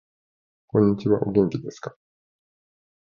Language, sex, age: Japanese, male, 50-59